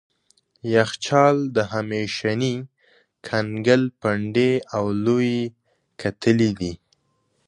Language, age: Pashto, 19-29